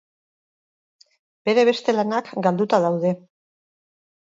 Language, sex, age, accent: Basque, female, 50-59, Mendebalekoa (Araba, Bizkaia, Gipuzkoako mendebaleko herri batzuk)